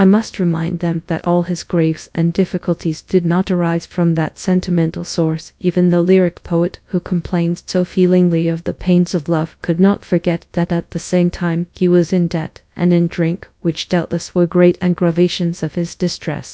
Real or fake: fake